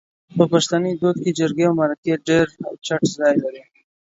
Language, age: Pashto, 19-29